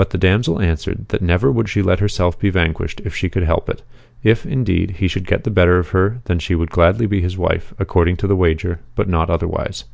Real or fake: real